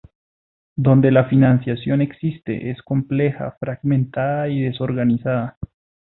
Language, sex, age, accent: Spanish, male, 30-39, Andino-Pacífico: Colombia, Perú, Ecuador, oeste de Bolivia y Venezuela andina